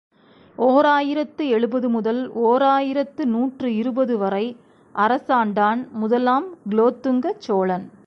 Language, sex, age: Tamil, female, 40-49